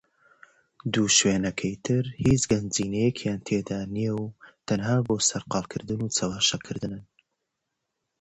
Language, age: English, 30-39